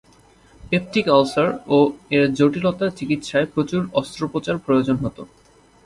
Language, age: Bengali, 19-29